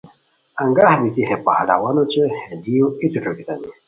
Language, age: Khowar, 30-39